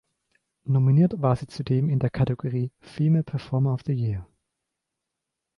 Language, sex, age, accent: German, male, 19-29, Deutschland Deutsch